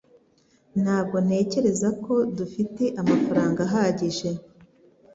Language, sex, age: Kinyarwanda, female, 40-49